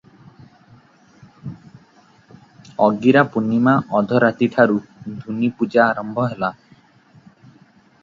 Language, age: Odia, 19-29